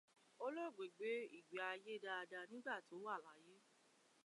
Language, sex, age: Yoruba, female, 19-29